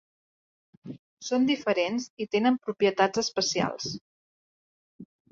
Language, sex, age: Catalan, female, 30-39